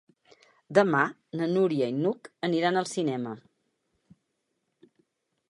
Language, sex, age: Catalan, female, 60-69